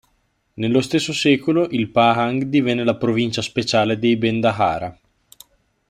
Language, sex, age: Italian, male, 19-29